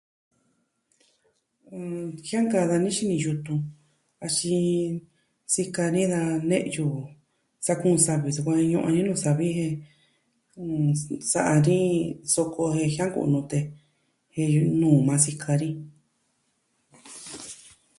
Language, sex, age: Southwestern Tlaxiaco Mixtec, female, 40-49